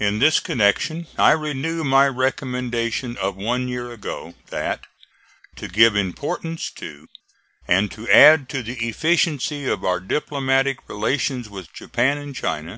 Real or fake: real